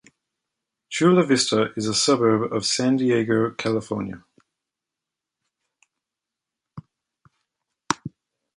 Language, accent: English, Australian English